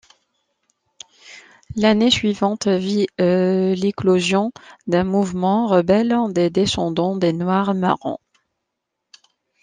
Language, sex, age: French, female, 30-39